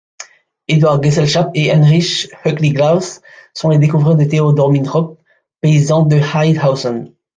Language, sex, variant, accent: French, male, Français des départements et régions d'outre-mer, Français de La Réunion